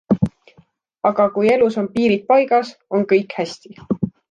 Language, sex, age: Estonian, female, 19-29